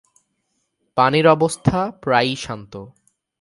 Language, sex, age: Bengali, male, 19-29